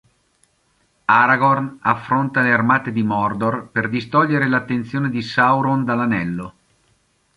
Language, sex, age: Italian, male, 50-59